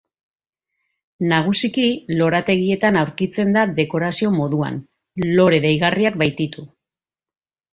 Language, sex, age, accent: Basque, female, 40-49, Mendebalekoa (Araba, Bizkaia, Gipuzkoako mendebaleko herri batzuk)